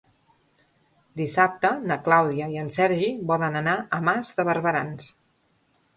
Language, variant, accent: Catalan, Central, central